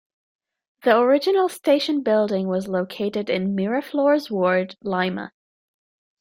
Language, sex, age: English, female, 19-29